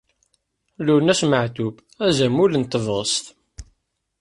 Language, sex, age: Kabyle, male, 19-29